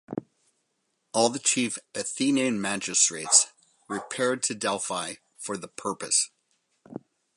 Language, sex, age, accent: English, male, 50-59, United States English